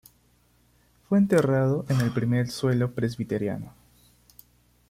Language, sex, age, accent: Spanish, male, 19-29, Andino-Pacífico: Colombia, Perú, Ecuador, oeste de Bolivia y Venezuela andina